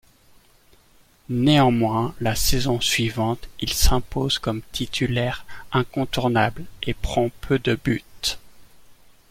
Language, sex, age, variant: French, male, 19-29, Français de métropole